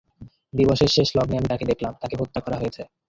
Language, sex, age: Bengali, male, 19-29